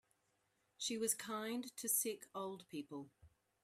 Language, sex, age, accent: English, female, 40-49, Australian English